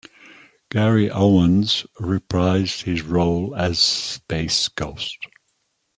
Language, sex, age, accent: English, male, 60-69, Australian English